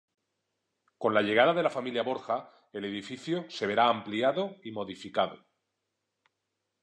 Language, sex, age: Spanish, male, 40-49